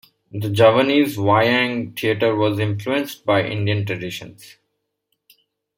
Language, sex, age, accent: English, male, 30-39, India and South Asia (India, Pakistan, Sri Lanka)